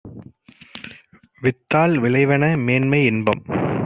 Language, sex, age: Tamil, male, 30-39